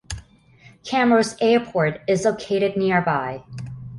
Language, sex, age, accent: English, female, 19-29, United States English